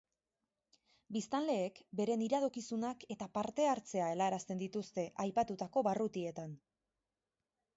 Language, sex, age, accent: Basque, female, 19-29, Erdialdekoa edo Nafarra (Gipuzkoa, Nafarroa)